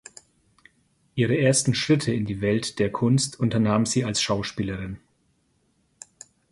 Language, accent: German, Deutschland Deutsch